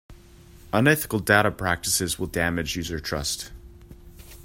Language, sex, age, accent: English, male, 19-29, United States English